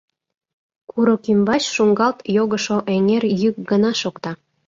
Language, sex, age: Mari, female, 19-29